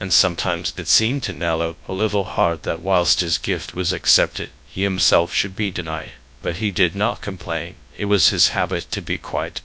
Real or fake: fake